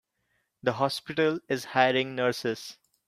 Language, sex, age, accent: English, male, 19-29, India and South Asia (India, Pakistan, Sri Lanka)